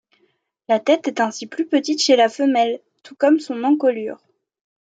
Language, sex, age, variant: French, female, 19-29, Français de métropole